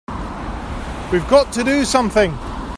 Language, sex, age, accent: English, male, 50-59, England English